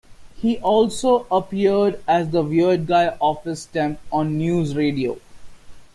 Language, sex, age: English, male, 19-29